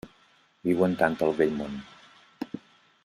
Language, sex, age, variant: Catalan, male, 50-59, Central